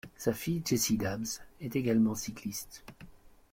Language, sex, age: French, male, 30-39